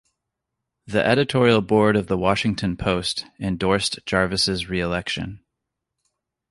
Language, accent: English, United States English